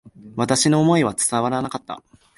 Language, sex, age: Japanese, male, 19-29